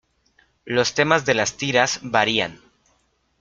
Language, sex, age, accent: Spanish, male, 30-39, México